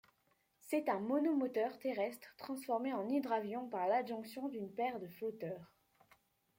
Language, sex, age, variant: French, female, under 19, Français de métropole